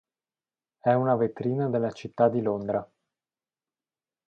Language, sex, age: Italian, male, 19-29